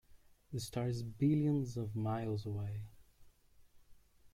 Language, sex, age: English, male, 30-39